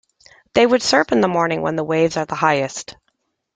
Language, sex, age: English, female, 40-49